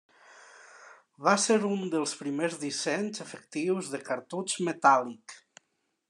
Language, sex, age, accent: Catalan, male, 30-39, valencià